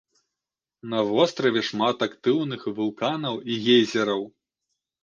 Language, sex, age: Belarusian, male, 19-29